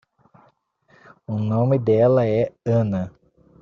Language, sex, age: Portuguese, male, 19-29